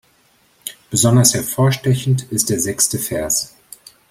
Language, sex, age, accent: German, male, 40-49, Deutschland Deutsch